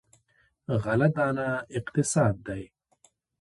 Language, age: Pashto, 30-39